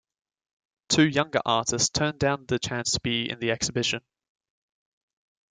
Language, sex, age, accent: English, male, 19-29, Australian English